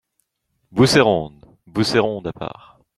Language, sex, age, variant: French, male, under 19, Français de métropole